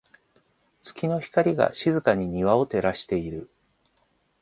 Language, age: Japanese, 40-49